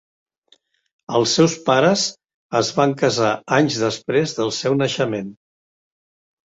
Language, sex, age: Catalan, male, 60-69